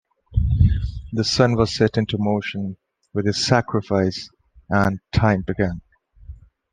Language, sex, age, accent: English, male, 19-29, India and South Asia (India, Pakistan, Sri Lanka)